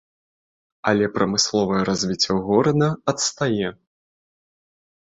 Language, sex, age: Belarusian, male, under 19